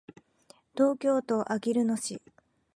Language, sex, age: Japanese, female, 19-29